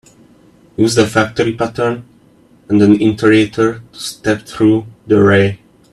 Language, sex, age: English, male, 19-29